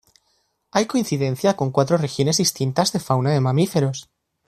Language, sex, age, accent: Spanish, male, 19-29, España: Centro-Sur peninsular (Madrid, Toledo, Castilla-La Mancha)